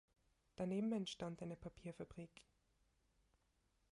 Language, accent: German, Österreichisches Deutsch